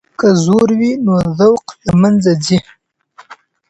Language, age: Pashto, 19-29